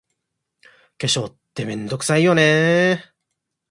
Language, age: Japanese, 19-29